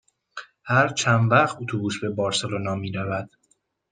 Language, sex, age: Persian, male, 19-29